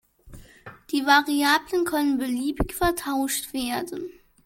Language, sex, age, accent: German, male, under 19, Deutschland Deutsch